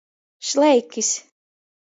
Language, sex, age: Latgalian, female, 19-29